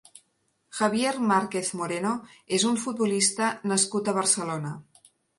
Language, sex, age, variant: Catalan, female, 50-59, Central